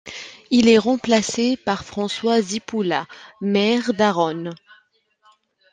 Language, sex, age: French, female, 19-29